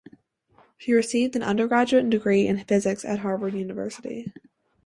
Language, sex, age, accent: English, female, under 19, United States English